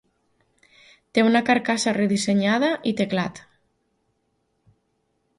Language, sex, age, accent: Catalan, female, 40-49, valencià